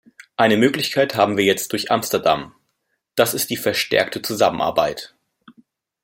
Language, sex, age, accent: German, male, 30-39, Deutschland Deutsch